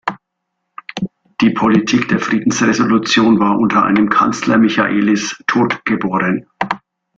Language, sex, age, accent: German, male, 40-49, Deutschland Deutsch